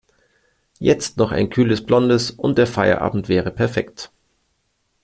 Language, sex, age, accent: German, male, 40-49, Deutschland Deutsch